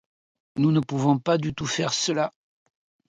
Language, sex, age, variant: French, male, 60-69, Français de métropole